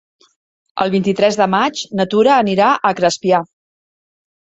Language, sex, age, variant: Catalan, female, 40-49, Central